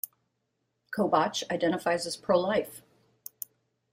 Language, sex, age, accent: English, female, 50-59, United States English